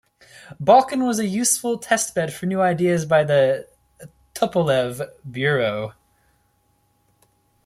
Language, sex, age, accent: English, male, 30-39, United States English